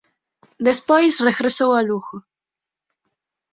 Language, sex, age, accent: Galician, female, 19-29, Atlántico (seseo e gheada)